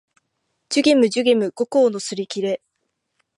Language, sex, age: Japanese, female, under 19